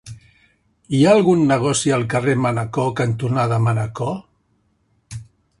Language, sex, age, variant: Catalan, male, 60-69, Central